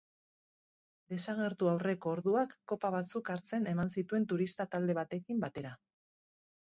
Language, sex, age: Basque, female, 40-49